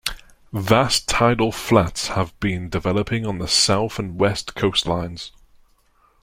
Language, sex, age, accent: English, male, 30-39, England English